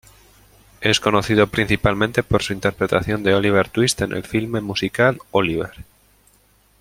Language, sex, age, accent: Spanish, male, 30-39, España: Norte peninsular (Asturias, Castilla y León, Cantabria, País Vasco, Navarra, Aragón, La Rioja, Guadalajara, Cuenca)